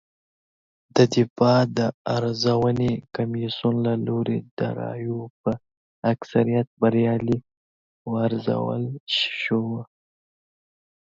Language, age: Pashto, under 19